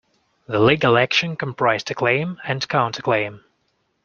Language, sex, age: English, male, 19-29